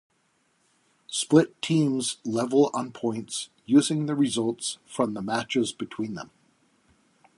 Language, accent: English, United States English